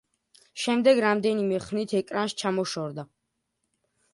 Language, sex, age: Georgian, male, under 19